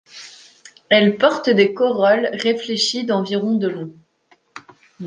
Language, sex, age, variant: French, male, 19-29, Français de métropole